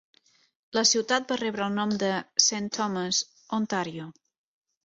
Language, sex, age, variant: Catalan, female, 30-39, Central